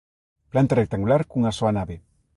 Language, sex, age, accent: Galician, male, 50-59, Normativo (estándar)